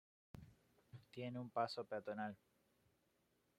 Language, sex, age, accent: Spanish, male, 19-29, Rioplatense: Argentina, Uruguay, este de Bolivia, Paraguay